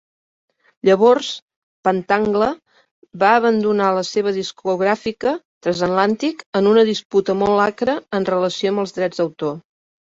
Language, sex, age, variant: Catalan, female, 50-59, Central